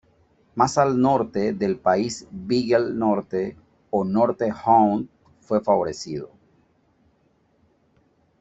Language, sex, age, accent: Spanish, male, 40-49, Caribe: Cuba, Venezuela, Puerto Rico, República Dominicana, Panamá, Colombia caribeña, México caribeño, Costa del golfo de México